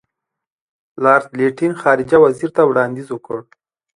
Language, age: Pashto, 19-29